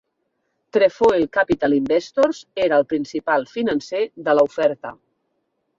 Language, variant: Catalan, Central